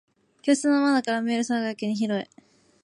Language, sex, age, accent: Japanese, female, 19-29, 東京